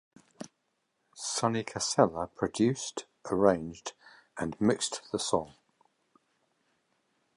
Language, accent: English, England English